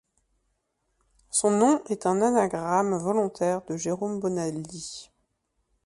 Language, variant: French, Français de métropole